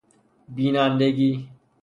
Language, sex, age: Persian, male, 19-29